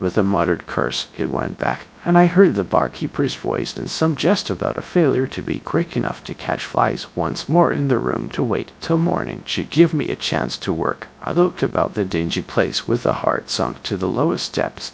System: TTS, GradTTS